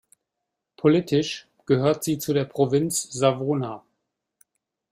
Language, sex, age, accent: German, male, 50-59, Deutschland Deutsch